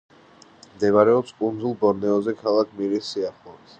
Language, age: Georgian, 19-29